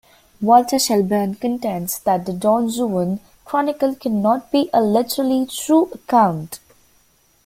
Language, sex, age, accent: English, female, under 19, United States English